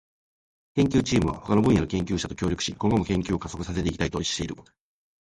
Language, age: Japanese, 40-49